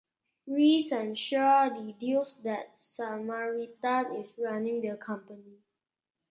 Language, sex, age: English, male, under 19